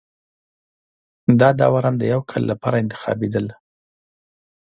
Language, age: Pashto, 30-39